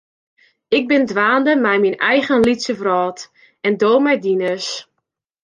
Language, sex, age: Western Frisian, female, 19-29